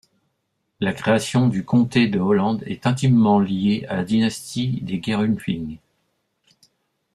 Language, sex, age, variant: French, male, 50-59, Français de métropole